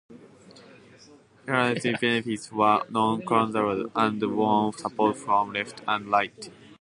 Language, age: English, under 19